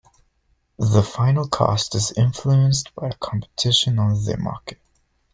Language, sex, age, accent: English, male, under 19, United States English